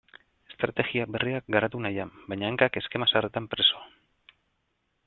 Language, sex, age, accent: Basque, male, 30-39, Mendebalekoa (Araba, Bizkaia, Gipuzkoako mendebaleko herri batzuk)